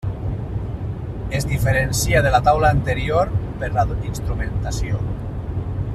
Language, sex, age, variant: Catalan, male, 40-49, Nord-Occidental